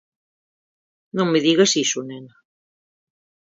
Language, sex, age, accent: Galician, female, 40-49, Oriental (común en zona oriental)